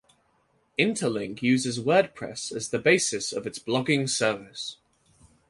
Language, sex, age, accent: English, male, 19-29, England English